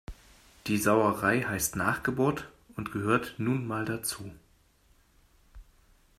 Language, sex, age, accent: German, male, 40-49, Deutschland Deutsch